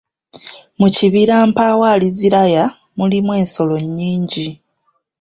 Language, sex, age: Ganda, female, 19-29